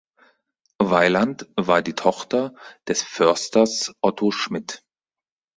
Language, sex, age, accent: German, male, 30-39, Deutschland Deutsch